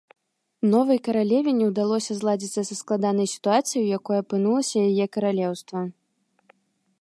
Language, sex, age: Belarusian, female, 19-29